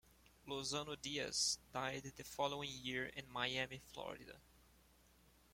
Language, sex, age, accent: English, male, 19-29, United States English